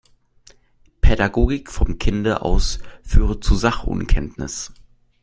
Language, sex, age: German, male, under 19